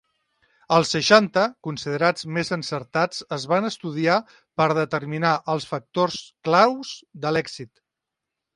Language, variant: Catalan, Central